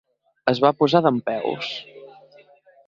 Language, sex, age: Catalan, female, 50-59